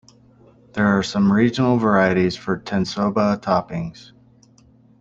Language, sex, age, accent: English, male, 40-49, United States English